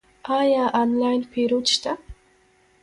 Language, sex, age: Pashto, female, under 19